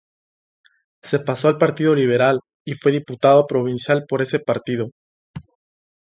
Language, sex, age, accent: Spanish, male, 19-29, México